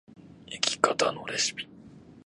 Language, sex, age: Japanese, male, 19-29